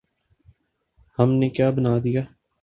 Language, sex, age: Urdu, male, 19-29